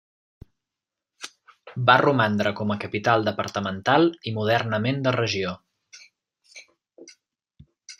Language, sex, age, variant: Catalan, male, 19-29, Central